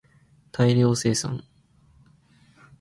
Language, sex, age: Japanese, male, 19-29